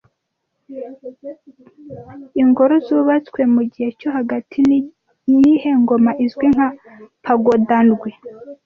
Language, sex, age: Kinyarwanda, female, 30-39